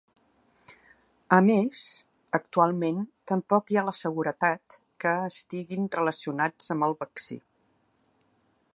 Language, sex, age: Catalan, female, 60-69